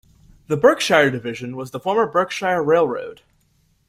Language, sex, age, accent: English, male, under 19, United States English